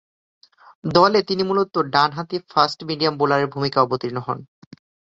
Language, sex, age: Bengali, male, 19-29